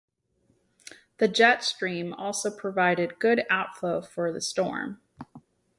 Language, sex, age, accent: English, female, 30-39, United States English